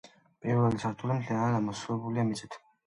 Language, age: Georgian, under 19